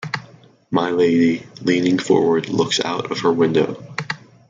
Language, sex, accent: English, male, United States English